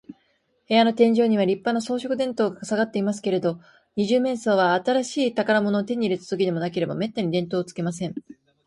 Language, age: Japanese, 19-29